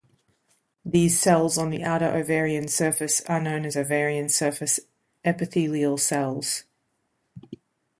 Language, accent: English, Australian English